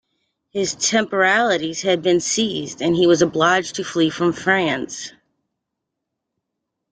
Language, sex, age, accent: English, female, 40-49, United States English